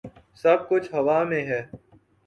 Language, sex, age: Urdu, male, 19-29